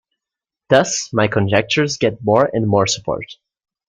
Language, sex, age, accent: English, male, under 19, United States English